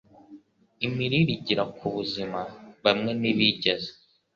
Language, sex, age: Kinyarwanda, male, 19-29